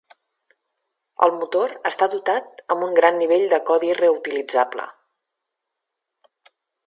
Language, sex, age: Catalan, female, 40-49